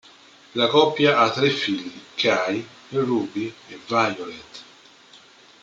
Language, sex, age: Italian, male, 40-49